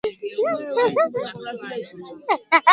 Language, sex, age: Swahili, female, 19-29